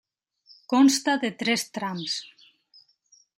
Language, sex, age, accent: Catalan, female, 30-39, valencià